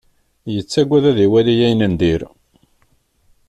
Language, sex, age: Kabyle, male, 50-59